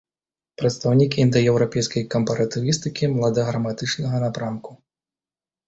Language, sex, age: Belarusian, male, 30-39